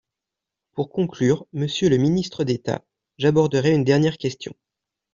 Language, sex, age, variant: French, male, 30-39, Français de métropole